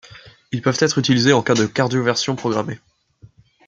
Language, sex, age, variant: French, male, 19-29, Français de métropole